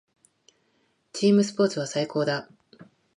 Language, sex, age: Japanese, female, 50-59